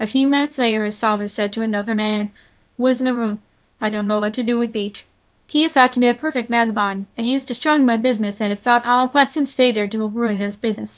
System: TTS, VITS